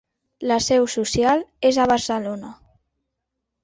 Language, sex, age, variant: Catalan, female, under 19, Central